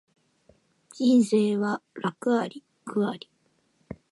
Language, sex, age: Japanese, female, 19-29